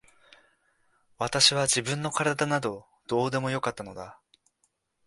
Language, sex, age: Japanese, male, 19-29